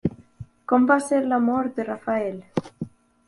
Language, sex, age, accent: Catalan, female, 19-29, valencià